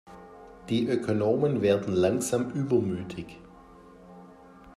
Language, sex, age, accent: German, male, 50-59, Deutschland Deutsch